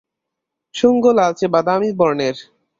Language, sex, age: Bengali, male, under 19